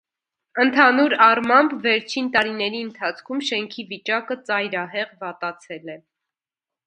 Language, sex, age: Armenian, female, 19-29